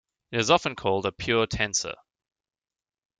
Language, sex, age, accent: English, male, 19-29, Australian English